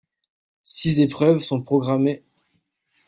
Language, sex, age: French, male, 19-29